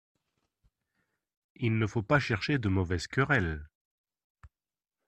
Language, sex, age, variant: French, male, 30-39, Français de métropole